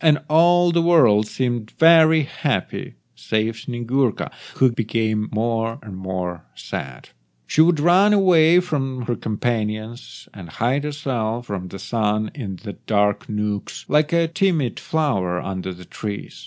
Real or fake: real